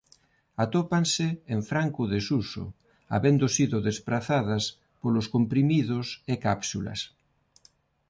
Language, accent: Galician, Neofalante